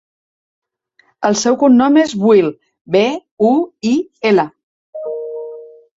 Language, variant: Catalan, Central